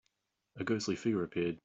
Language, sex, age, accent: English, male, 30-39, Australian English